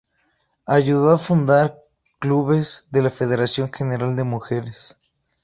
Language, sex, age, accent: Spanish, male, 19-29, México